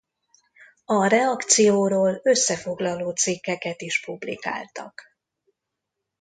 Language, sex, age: Hungarian, female, 50-59